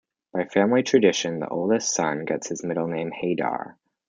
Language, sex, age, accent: English, male, under 19, Canadian English